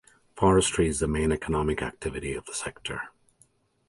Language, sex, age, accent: English, male, 40-49, United States English